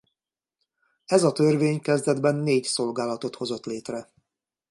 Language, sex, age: Hungarian, male, 50-59